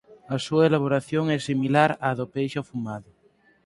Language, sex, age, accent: Galician, male, 19-29, Oriental (común en zona oriental)